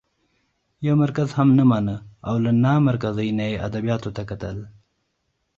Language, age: Pashto, 19-29